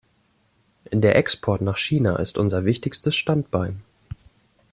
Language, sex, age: German, male, 19-29